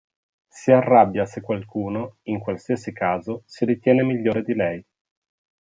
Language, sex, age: Italian, male, 19-29